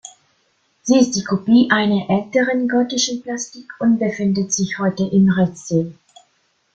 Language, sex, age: German, female, 19-29